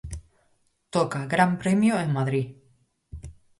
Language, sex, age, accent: Galician, female, 30-39, Normativo (estándar)